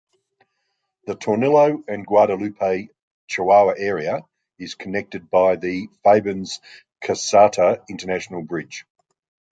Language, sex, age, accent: English, male, 60-69, Australian English